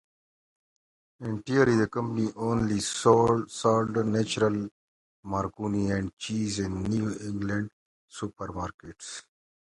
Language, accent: English, United States English